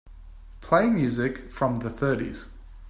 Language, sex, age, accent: English, male, 19-29, Australian English